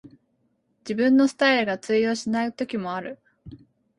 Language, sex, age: Japanese, female, 19-29